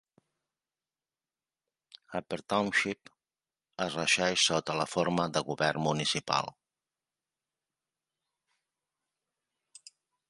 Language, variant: Catalan, Central